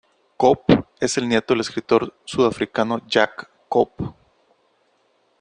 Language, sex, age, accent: Spanish, male, 30-39, México